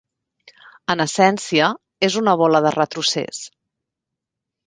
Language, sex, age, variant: Catalan, female, 40-49, Central